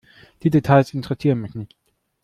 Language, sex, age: German, male, 19-29